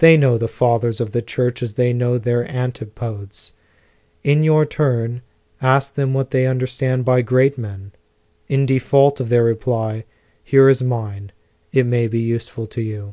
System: none